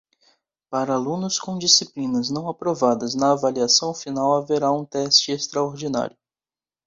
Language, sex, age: Portuguese, male, 19-29